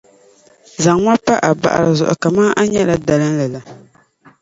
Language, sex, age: Dagbani, female, 30-39